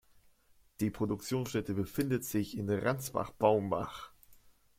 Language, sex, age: German, male, under 19